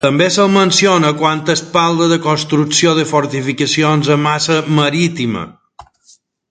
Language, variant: Catalan, Balear